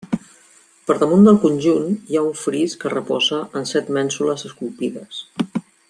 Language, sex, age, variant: Catalan, female, 50-59, Central